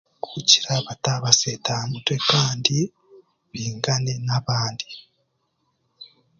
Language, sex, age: Chiga, male, 30-39